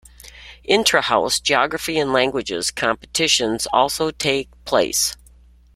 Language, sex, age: English, female, 60-69